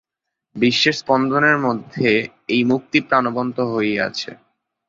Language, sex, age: Bengali, male, 19-29